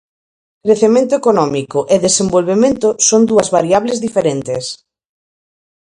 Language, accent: Galician, Normativo (estándar)